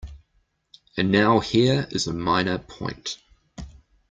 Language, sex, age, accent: English, male, 40-49, New Zealand English